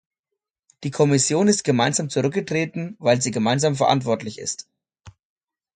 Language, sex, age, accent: German, male, 40-49, Deutschland Deutsch